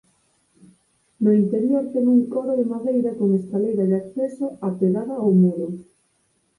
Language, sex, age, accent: Galician, female, 30-39, Normativo (estándar)